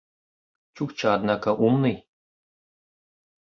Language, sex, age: Bashkir, female, 30-39